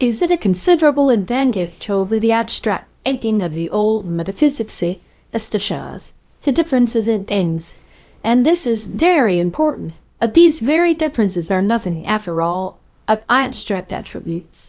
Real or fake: fake